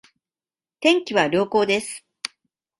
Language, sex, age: Japanese, female, 40-49